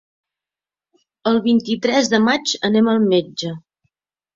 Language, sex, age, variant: Catalan, female, 30-39, Central